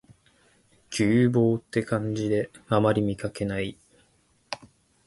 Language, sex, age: Japanese, male, 19-29